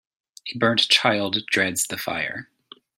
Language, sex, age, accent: English, male, 30-39, United States English